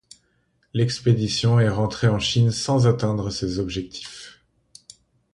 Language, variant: French, Français d'Europe